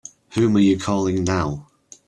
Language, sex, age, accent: English, male, 30-39, England English